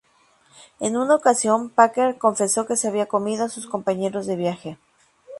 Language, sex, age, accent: Spanish, female, 30-39, México